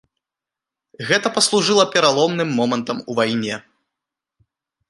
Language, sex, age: Belarusian, male, 19-29